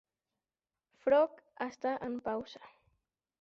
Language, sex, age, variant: Catalan, male, under 19, Central